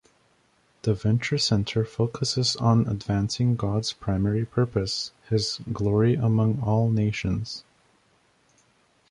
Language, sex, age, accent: English, male, 19-29, United States English